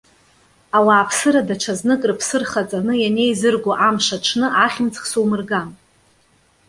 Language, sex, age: Abkhazian, female, 30-39